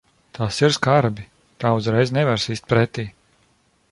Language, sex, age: Latvian, male, 40-49